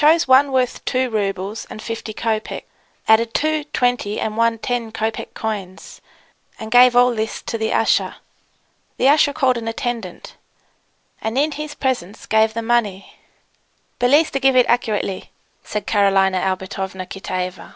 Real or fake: real